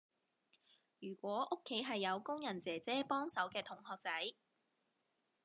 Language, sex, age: Cantonese, female, 30-39